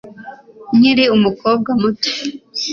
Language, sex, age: Kinyarwanda, female, 19-29